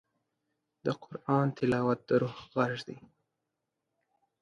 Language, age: Pashto, under 19